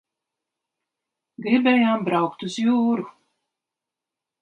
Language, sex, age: Latvian, female, 60-69